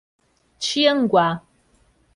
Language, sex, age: Portuguese, female, 30-39